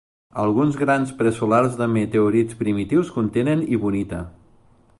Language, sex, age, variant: Catalan, male, 40-49, Central